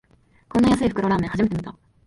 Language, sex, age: Japanese, female, 19-29